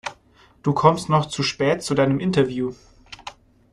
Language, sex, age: German, male, 19-29